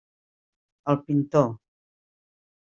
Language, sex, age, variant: Catalan, female, 50-59, Central